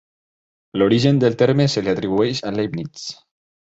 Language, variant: Catalan, Nord-Occidental